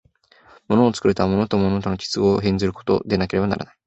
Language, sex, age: Japanese, male, 19-29